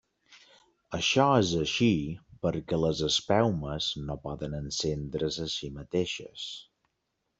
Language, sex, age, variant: Catalan, male, 40-49, Balear